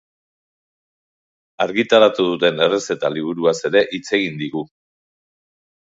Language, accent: Basque, Erdialdekoa edo Nafarra (Gipuzkoa, Nafarroa)